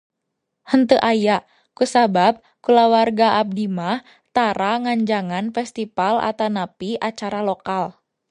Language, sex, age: Sundanese, female, 19-29